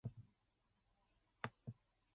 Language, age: English, 19-29